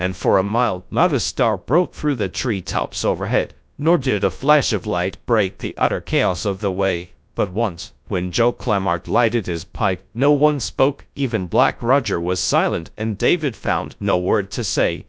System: TTS, GradTTS